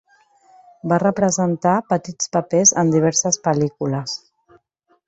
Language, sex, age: Catalan, female, 40-49